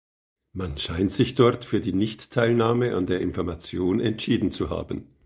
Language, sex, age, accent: German, male, 50-59, Österreichisches Deutsch